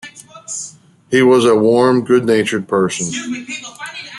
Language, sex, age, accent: English, male, 50-59, United States English